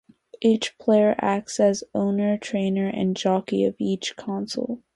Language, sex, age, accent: English, female, under 19, United States English